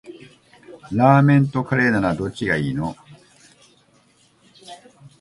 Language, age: Japanese, 60-69